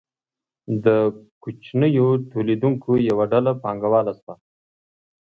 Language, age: Pashto, 40-49